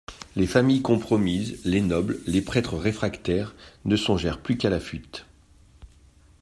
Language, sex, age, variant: French, male, 50-59, Français de métropole